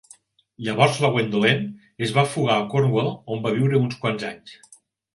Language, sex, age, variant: Catalan, male, 50-59, Nord-Occidental